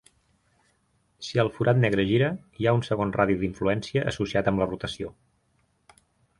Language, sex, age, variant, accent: Catalan, male, 30-39, Central, tarragoní